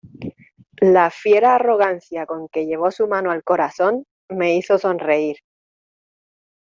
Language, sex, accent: Spanish, female, España: Islas Canarias